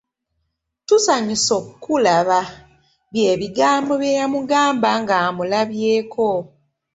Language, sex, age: Ganda, female, 19-29